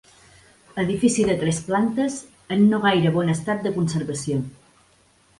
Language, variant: Catalan, Central